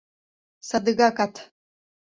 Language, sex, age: Mari, female, 30-39